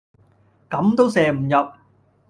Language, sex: Cantonese, male